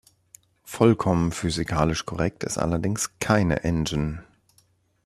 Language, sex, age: German, male, 30-39